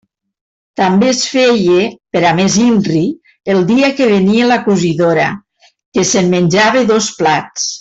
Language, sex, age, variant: Catalan, female, 50-59, Nord-Occidental